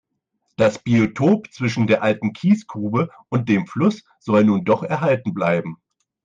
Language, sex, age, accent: German, male, 30-39, Deutschland Deutsch